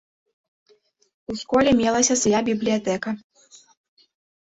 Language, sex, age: Belarusian, female, 19-29